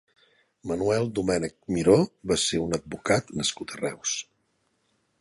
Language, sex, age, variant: Catalan, male, 50-59, Central